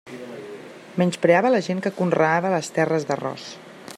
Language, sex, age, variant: Catalan, female, 30-39, Central